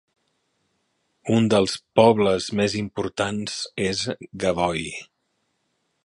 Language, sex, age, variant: Catalan, male, 40-49, Central